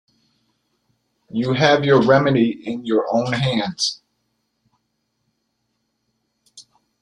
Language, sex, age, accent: English, male, 40-49, United States English